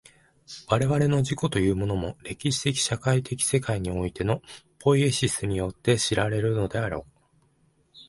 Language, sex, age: Japanese, male, 19-29